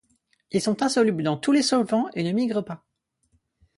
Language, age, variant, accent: French, 19-29, Français de métropole, Français de l'est de la France